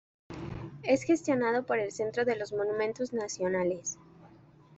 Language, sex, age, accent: Spanish, female, 19-29, México